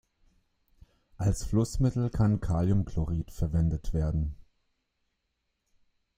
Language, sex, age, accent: German, male, 30-39, Deutschland Deutsch